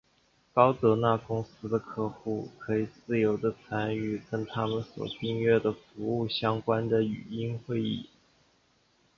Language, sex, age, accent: Chinese, male, 19-29, 出生地：江西省